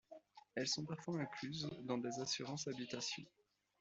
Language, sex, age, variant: French, male, 30-39, Français de métropole